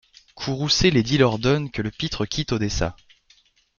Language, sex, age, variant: French, male, 19-29, Français de métropole